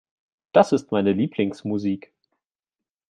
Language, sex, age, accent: German, male, 19-29, Deutschland Deutsch